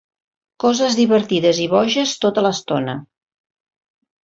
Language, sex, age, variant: Catalan, female, 60-69, Central